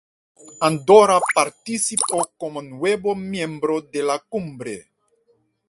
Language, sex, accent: Spanish, male, Caribe: Cuba, Venezuela, Puerto Rico, República Dominicana, Panamá, Colombia caribeña, México caribeño, Costa del golfo de México